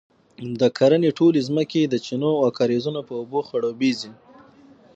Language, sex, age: Pashto, male, 19-29